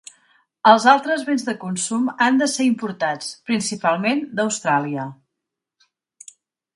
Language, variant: Catalan, Central